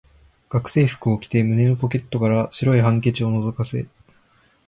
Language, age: Japanese, 19-29